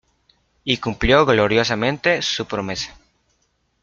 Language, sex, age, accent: Spanish, male, 30-39, México